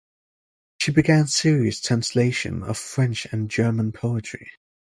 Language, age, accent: English, 19-29, United States English